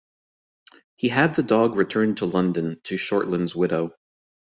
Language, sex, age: English, male, 19-29